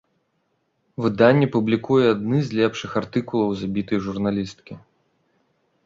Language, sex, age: Belarusian, male, 30-39